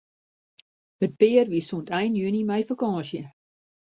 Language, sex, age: Western Frisian, female, 50-59